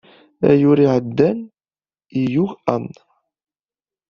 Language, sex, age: Kabyle, male, 19-29